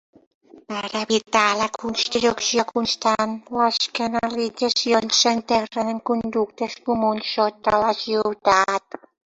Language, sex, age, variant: Catalan, male, under 19, Central